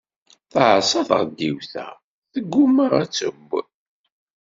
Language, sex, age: Kabyle, male, 50-59